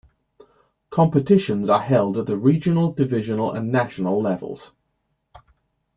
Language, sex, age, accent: English, male, 30-39, England English